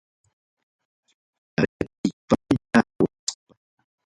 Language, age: Ayacucho Quechua, 60-69